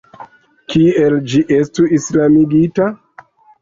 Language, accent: Esperanto, Internacia